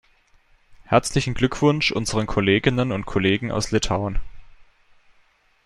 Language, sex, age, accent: German, male, under 19, Deutschland Deutsch